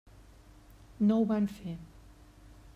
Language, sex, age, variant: Catalan, female, 40-49, Central